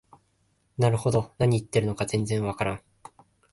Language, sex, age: Japanese, male, 19-29